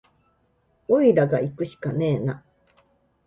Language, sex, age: Japanese, female, 50-59